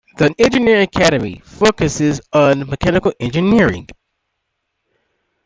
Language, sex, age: English, male, 19-29